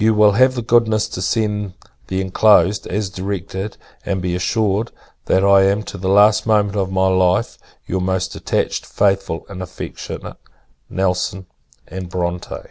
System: none